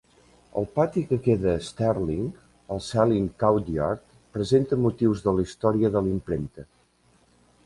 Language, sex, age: Catalan, male, 50-59